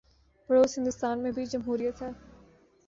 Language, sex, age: Urdu, female, 19-29